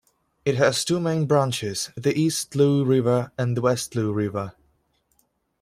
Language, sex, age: English, male, 19-29